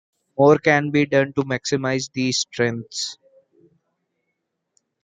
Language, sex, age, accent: English, male, 19-29, India and South Asia (India, Pakistan, Sri Lanka)